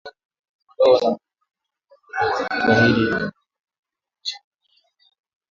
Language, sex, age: Swahili, male, 19-29